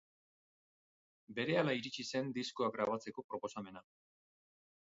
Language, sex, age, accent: Basque, male, 40-49, Mendebalekoa (Araba, Bizkaia, Gipuzkoako mendebaleko herri batzuk)